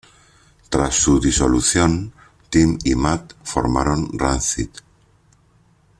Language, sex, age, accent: Spanish, male, 60-69, España: Centro-Sur peninsular (Madrid, Toledo, Castilla-La Mancha)